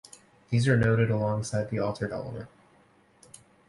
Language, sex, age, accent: English, male, 19-29, United States English